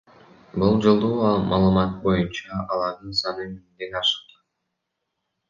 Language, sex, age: Kyrgyz, male, 19-29